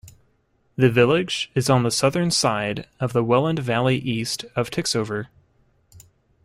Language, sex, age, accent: English, male, 19-29, United States English